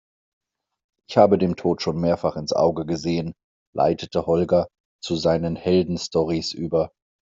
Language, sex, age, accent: German, male, 30-39, Deutschland Deutsch